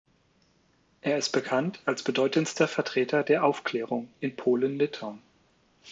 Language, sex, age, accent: German, male, 40-49, Deutschland Deutsch